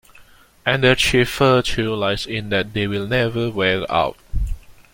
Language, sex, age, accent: English, male, 19-29, Singaporean English